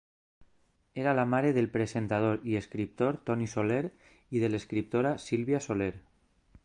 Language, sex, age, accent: Catalan, male, 40-49, valencià